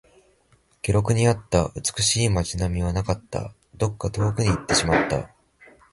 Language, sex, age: Japanese, male, 19-29